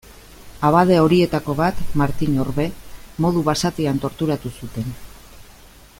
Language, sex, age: Basque, female, 50-59